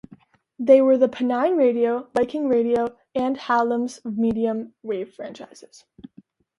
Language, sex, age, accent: English, female, 19-29, United States English